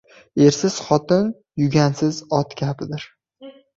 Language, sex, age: Uzbek, male, under 19